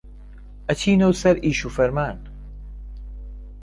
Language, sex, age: Central Kurdish, male, 19-29